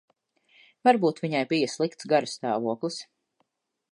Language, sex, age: Latvian, female, 30-39